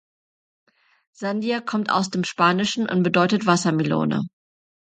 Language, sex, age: German, female, under 19